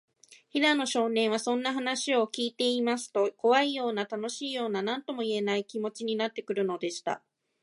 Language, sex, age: Japanese, female, 30-39